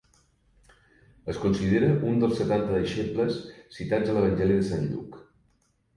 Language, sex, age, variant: Catalan, male, 50-59, Septentrional